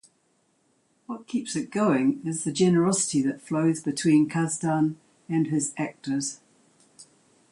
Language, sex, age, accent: English, female, 70-79, New Zealand English